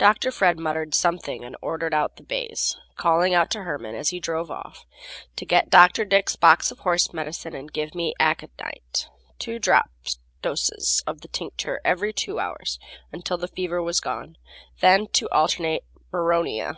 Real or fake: real